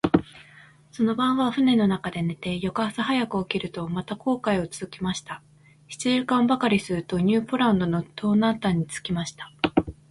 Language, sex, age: Japanese, female, 19-29